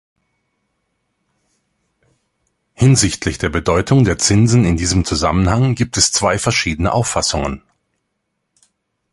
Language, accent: German, Deutschland Deutsch